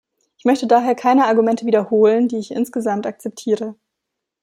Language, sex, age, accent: German, female, 19-29, Deutschland Deutsch